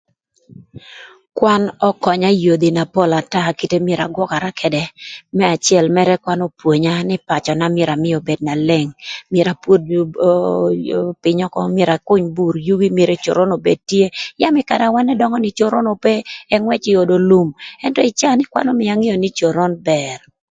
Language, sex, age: Thur, female, 50-59